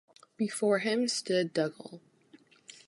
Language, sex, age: English, female, 19-29